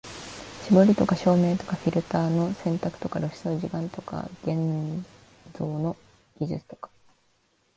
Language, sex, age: Japanese, female, 19-29